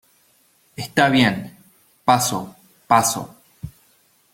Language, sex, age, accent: Spanish, male, 19-29, Rioplatense: Argentina, Uruguay, este de Bolivia, Paraguay